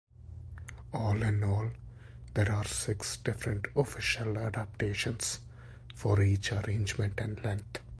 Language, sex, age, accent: English, male, 19-29, India and South Asia (India, Pakistan, Sri Lanka)